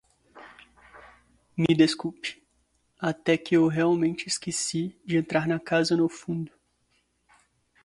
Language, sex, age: Portuguese, male, 19-29